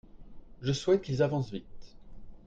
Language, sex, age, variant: French, male, 30-39, Français de métropole